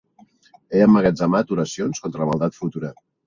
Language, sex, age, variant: Catalan, male, 50-59, Central